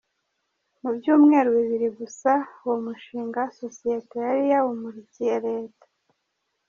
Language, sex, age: Kinyarwanda, male, 30-39